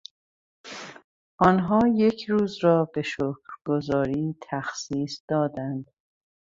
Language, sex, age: Persian, female, 40-49